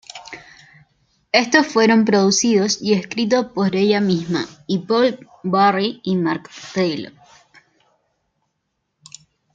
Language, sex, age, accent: Spanish, female, 19-29, Chileno: Chile, Cuyo